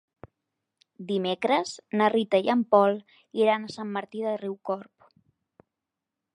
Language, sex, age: Catalan, female, 19-29